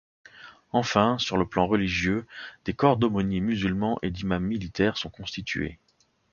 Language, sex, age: French, male, 40-49